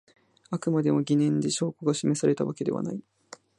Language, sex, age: Japanese, female, 90+